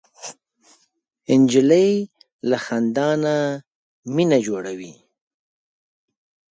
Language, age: Pashto, 40-49